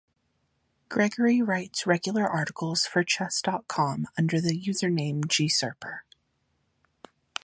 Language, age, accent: English, 19-29, United States English